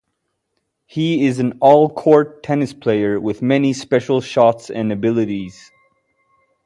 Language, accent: English, United States English